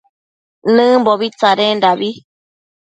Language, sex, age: Matsés, female, 30-39